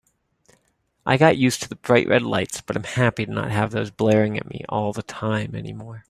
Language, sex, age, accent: English, male, 30-39, United States English